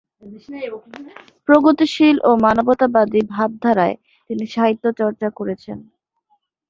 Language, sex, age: Bengali, female, 19-29